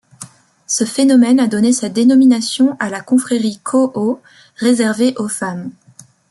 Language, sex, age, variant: French, female, 19-29, Français de métropole